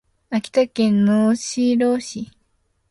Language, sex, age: Japanese, female, under 19